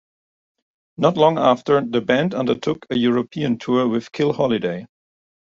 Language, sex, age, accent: English, male, 40-49, United States English